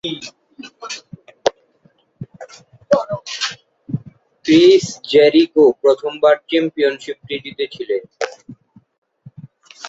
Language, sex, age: Bengali, female, 40-49